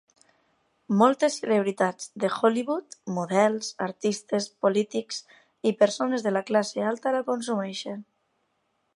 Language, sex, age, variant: Catalan, female, 19-29, Tortosí